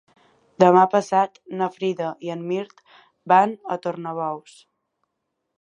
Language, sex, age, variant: Catalan, female, 19-29, Central